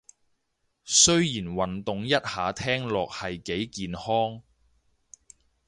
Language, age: Cantonese, 30-39